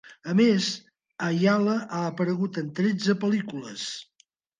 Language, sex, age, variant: Catalan, male, 50-59, Central